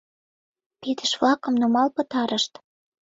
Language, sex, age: Mari, female, 19-29